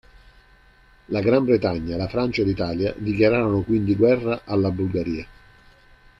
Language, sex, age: Italian, male, 50-59